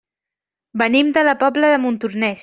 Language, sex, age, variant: Catalan, female, 19-29, Central